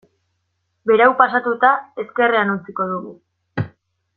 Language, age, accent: Basque, 19-29, Mendebalekoa (Araba, Bizkaia, Gipuzkoako mendebaleko herri batzuk)